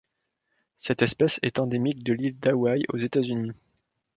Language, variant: French, Français de métropole